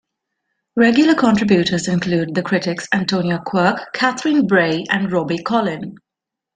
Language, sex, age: English, female, 19-29